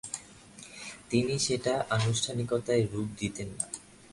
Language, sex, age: Bengali, male, under 19